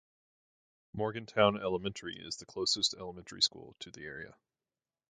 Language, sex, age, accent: English, male, 19-29, United States English